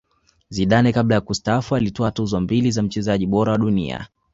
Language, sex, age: Swahili, male, 19-29